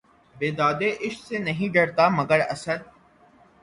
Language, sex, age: Urdu, male, 19-29